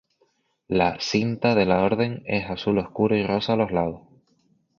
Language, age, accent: Spanish, 19-29, España: Islas Canarias